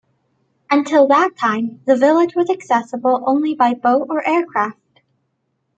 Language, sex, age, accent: English, female, 19-29, United States English